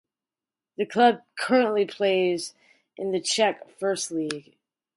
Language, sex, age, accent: English, female, 40-49, United States English